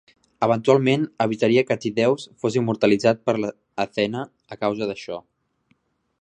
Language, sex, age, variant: Catalan, male, 19-29, Central